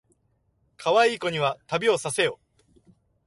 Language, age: Japanese, 19-29